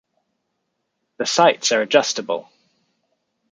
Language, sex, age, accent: English, male, 30-39, England English